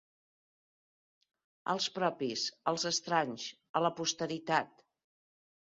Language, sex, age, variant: Catalan, female, 60-69, Central